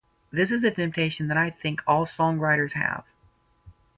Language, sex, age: English, female, 19-29